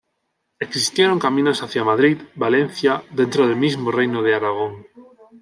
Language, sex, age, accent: Spanish, male, 30-39, España: Sur peninsular (Andalucia, Extremadura, Murcia)